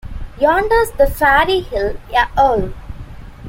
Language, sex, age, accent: English, female, 19-29, India and South Asia (India, Pakistan, Sri Lanka)